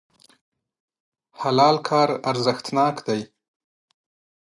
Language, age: Pashto, 30-39